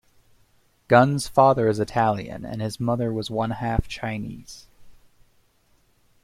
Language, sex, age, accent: English, male, 19-29, United States English